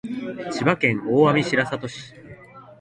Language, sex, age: Japanese, male, 19-29